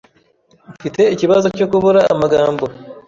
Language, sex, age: Kinyarwanda, male, 19-29